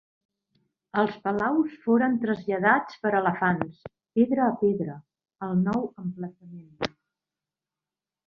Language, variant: Catalan, Central